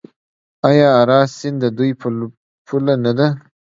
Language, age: Pashto, under 19